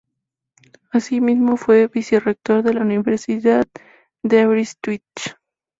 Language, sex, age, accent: Spanish, female, 19-29, México